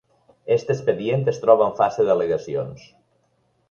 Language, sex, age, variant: Catalan, male, 50-59, Balear